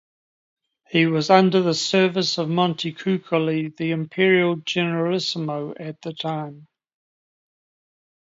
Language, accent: English, New Zealand English